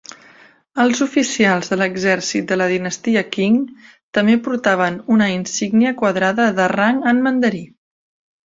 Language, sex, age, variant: Catalan, female, 30-39, Central